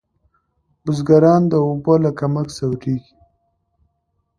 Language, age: Pashto, 19-29